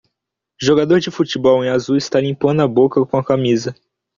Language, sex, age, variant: Portuguese, male, 19-29, Portuguese (Brasil)